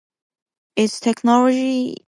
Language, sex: English, female